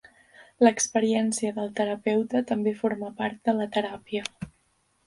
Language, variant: Catalan, Central